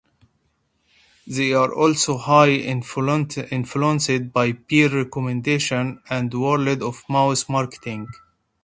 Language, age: English, 30-39